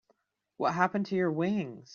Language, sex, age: English, male, 19-29